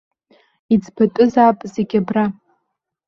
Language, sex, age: Abkhazian, female, 19-29